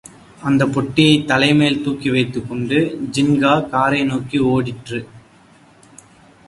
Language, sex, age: Tamil, male, under 19